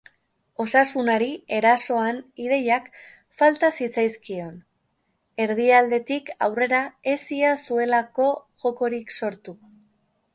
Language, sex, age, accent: Basque, female, 30-39, Erdialdekoa edo Nafarra (Gipuzkoa, Nafarroa)